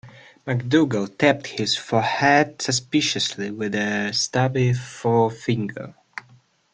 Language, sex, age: English, male, 19-29